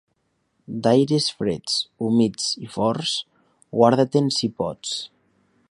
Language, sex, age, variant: Catalan, male, 19-29, Nord-Occidental